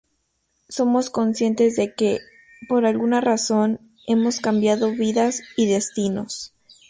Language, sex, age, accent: Spanish, female, under 19, México